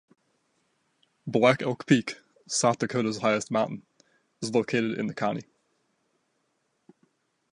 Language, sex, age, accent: English, male, 19-29, United States English